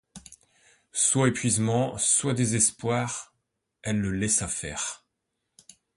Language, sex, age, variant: French, male, 40-49, Français de métropole